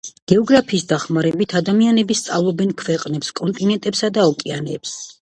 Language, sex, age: Georgian, female, 50-59